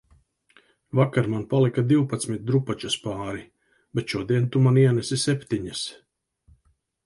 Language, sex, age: Latvian, male, 50-59